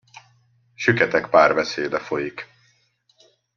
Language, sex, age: Hungarian, male, 50-59